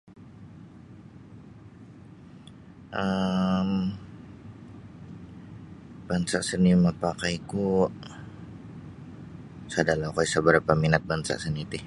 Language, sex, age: Sabah Bisaya, male, 19-29